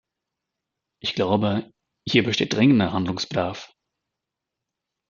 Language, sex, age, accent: German, male, 30-39, Deutschland Deutsch